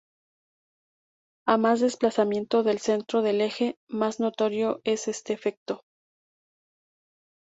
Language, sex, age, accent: Spanish, female, 30-39, México